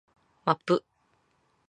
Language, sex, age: Japanese, female, 19-29